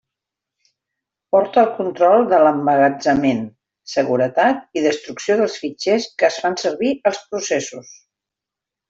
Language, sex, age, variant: Catalan, female, 50-59, Central